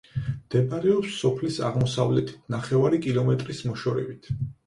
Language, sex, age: Georgian, male, 30-39